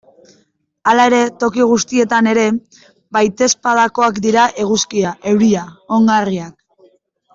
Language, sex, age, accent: Basque, female, 19-29, Mendebalekoa (Araba, Bizkaia, Gipuzkoako mendebaleko herri batzuk)